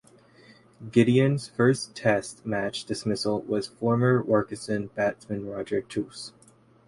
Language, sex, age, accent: English, male, 19-29, United States English